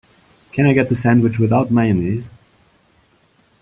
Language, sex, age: English, male, 30-39